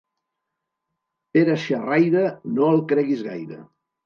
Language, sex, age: Catalan, male, 80-89